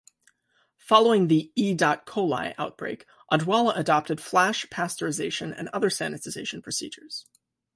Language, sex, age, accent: English, male, 19-29, United States English